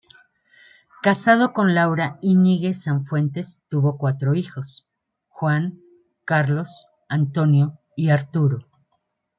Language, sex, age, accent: Spanish, female, 50-59, México